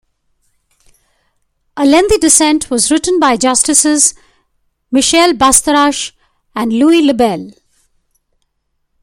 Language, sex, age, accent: English, female, 50-59, India and South Asia (India, Pakistan, Sri Lanka)